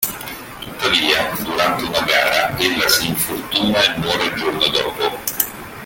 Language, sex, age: Italian, male, 50-59